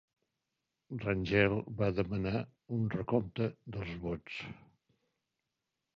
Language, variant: Catalan, Central